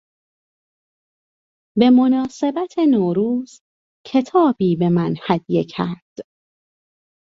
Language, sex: Persian, female